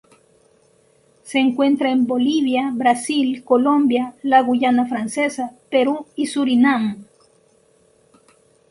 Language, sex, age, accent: Spanish, female, 19-29, América central